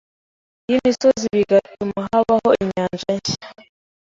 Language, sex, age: Kinyarwanda, female, 19-29